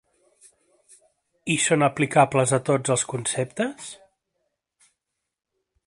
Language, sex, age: Catalan, male, 30-39